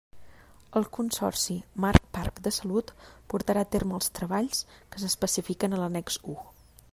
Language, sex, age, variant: Catalan, female, 30-39, Central